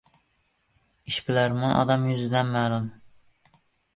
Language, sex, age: Uzbek, male, under 19